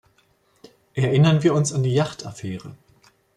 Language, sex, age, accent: German, male, 40-49, Deutschland Deutsch